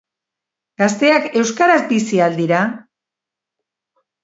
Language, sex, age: Basque, female, 60-69